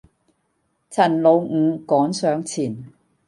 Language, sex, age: Cantonese, female, 60-69